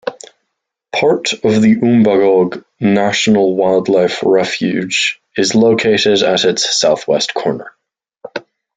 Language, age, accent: English, 19-29, Irish English